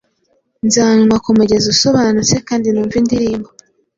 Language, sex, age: Kinyarwanda, female, 19-29